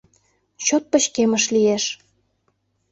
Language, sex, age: Mari, female, 19-29